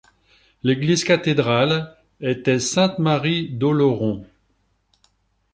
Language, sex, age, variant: French, male, 60-69, Français de métropole